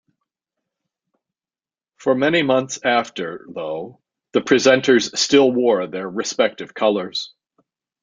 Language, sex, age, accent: English, male, 50-59, United States English